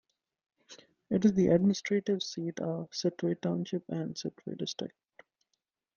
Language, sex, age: English, male, 19-29